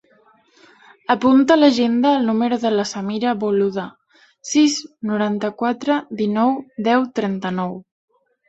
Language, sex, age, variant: Catalan, female, 19-29, Balear